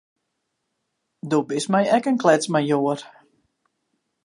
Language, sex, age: Western Frisian, female, 50-59